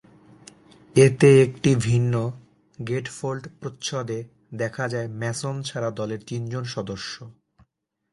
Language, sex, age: Bengali, male, 19-29